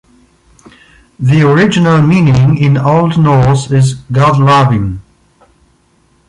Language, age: English, 50-59